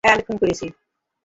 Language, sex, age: Bengali, female, 50-59